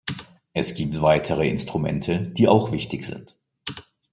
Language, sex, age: German, male, 19-29